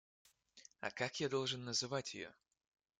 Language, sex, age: Russian, male, 19-29